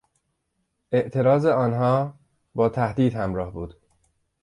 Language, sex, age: Persian, male, 40-49